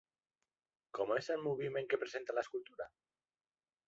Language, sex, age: Catalan, male, 40-49